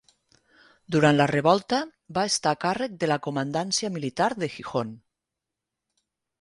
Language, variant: Catalan, Nord-Occidental